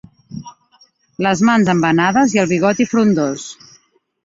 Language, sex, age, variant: Catalan, female, 40-49, Central